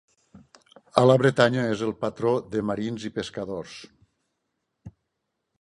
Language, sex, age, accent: Catalan, male, 60-69, valencià